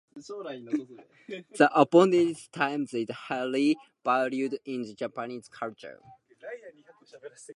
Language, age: English, 19-29